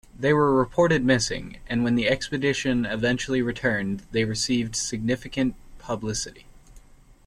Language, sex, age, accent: English, male, 19-29, United States English